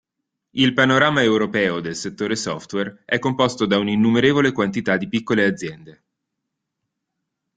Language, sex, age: Italian, male, 19-29